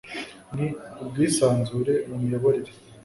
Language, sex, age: Kinyarwanda, male, 19-29